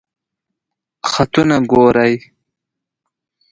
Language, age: Pashto, 19-29